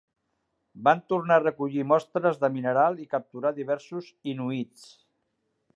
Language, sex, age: Catalan, male, 60-69